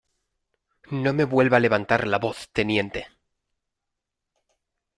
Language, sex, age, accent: Spanish, male, 19-29, España: Centro-Sur peninsular (Madrid, Toledo, Castilla-La Mancha)